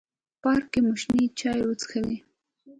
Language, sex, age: Pashto, female, 19-29